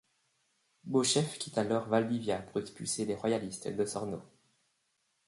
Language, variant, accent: French, Français d'Europe, Français de Belgique